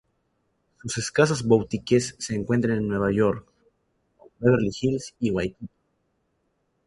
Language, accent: Spanish, México; Andino-Pacífico: Colombia, Perú, Ecuador, oeste de Bolivia y Venezuela andina